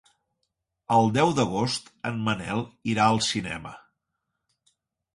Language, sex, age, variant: Catalan, male, 40-49, Central